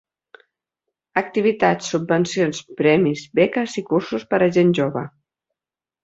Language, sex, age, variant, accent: Catalan, female, 40-49, Central, tarragoní